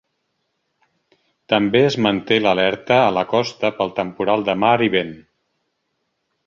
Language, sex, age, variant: Catalan, male, 50-59, Central